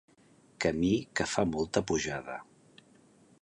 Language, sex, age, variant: Catalan, male, 50-59, Central